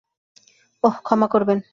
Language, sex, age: Bengali, female, 19-29